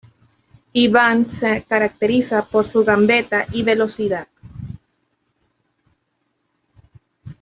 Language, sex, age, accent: Spanish, female, 19-29, Caribe: Cuba, Venezuela, Puerto Rico, República Dominicana, Panamá, Colombia caribeña, México caribeño, Costa del golfo de México